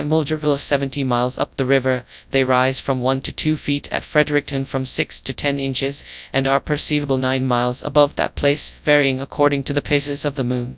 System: TTS, FastPitch